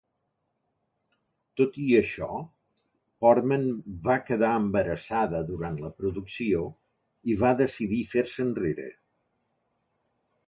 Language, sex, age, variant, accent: Catalan, male, 60-69, Central, central